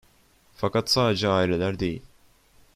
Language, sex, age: Turkish, male, 19-29